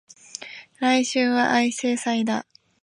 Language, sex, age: Japanese, female, 19-29